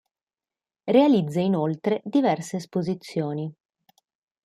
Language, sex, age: Italian, female, 19-29